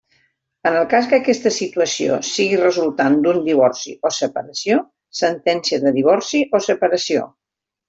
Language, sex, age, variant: Catalan, female, 50-59, Central